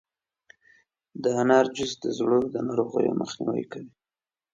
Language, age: Pashto, 19-29